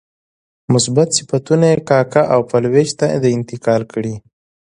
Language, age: Pashto, 19-29